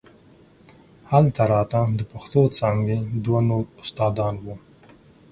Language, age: Pashto, 30-39